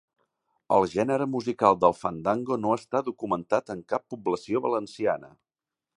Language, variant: Catalan, Central